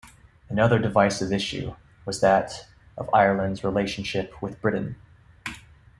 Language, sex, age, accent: English, male, 19-29, United States English